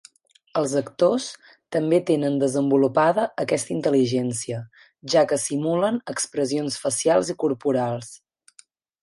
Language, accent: Catalan, gironí